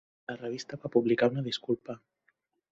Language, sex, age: Catalan, female, 30-39